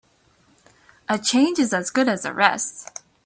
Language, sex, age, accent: English, female, 19-29, United States English